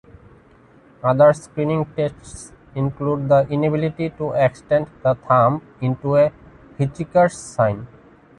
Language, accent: English, India and South Asia (India, Pakistan, Sri Lanka)